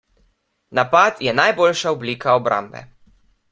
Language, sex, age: Slovenian, male, under 19